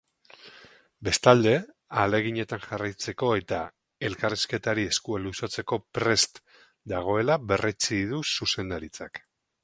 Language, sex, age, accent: Basque, male, 40-49, Mendebalekoa (Araba, Bizkaia, Gipuzkoako mendebaleko herri batzuk)